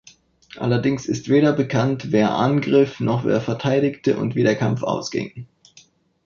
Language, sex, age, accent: German, male, 19-29, Deutschland Deutsch